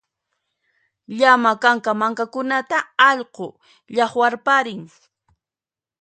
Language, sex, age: Puno Quechua, female, 30-39